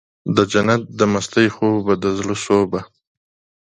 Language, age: Pashto, 30-39